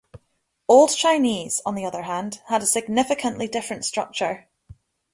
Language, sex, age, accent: English, female, 19-29, Scottish English